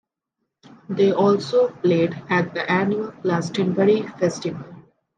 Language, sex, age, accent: English, female, 19-29, India and South Asia (India, Pakistan, Sri Lanka)